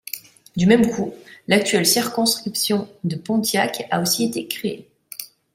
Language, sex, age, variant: French, female, 30-39, Français de métropole